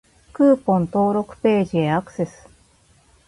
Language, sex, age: Japanese, female, 40-49